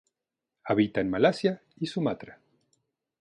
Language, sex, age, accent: Spanish, male, 40-49, México